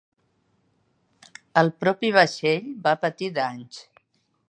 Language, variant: Catalan, Central